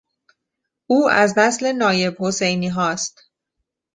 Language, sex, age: Persian, female, 30-39